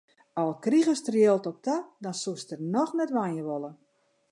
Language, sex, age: Western Frisian, female, 60-69